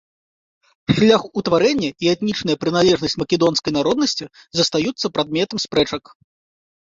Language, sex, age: Belarusian, male, 30-39